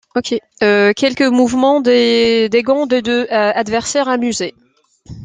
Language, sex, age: French, female, 30-39